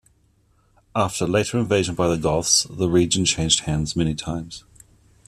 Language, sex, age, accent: English, male, 40-49, New Zealand English